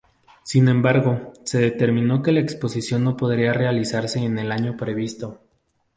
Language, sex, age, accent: Spanish, male, 19-29, México